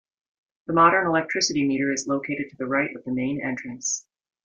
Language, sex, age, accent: English, female, 50-59, United States English